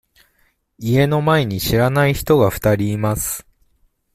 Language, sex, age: Japanese, male, 19-29